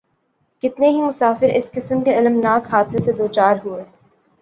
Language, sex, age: Urdu, female, 19-29